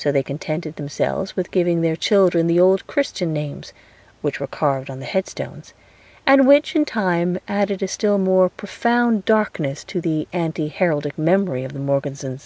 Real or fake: real